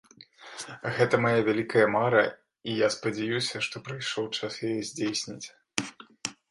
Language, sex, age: Belarusian, male, 19-29